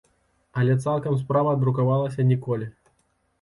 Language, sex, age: Belarusian, male, 30-39